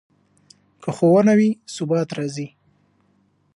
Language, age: Pashto, 19-29